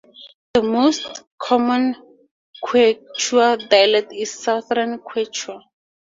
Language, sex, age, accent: English, female, 19-29, Southern African (South Africa, Zimbabwe, Namibia)